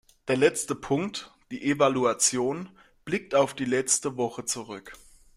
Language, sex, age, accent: German, male, 19-29, Deutschland Deutsch